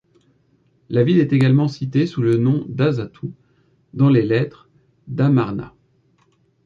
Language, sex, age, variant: French, male, 30-39, Français de métropole